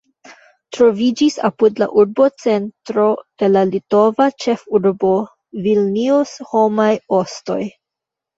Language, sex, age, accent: Esperanto, female, 19-29, Internacia